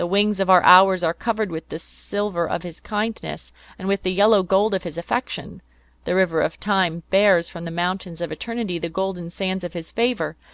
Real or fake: real